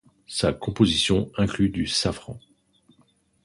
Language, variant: French, Français de métropole